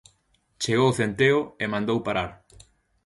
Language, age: Galician, 19-29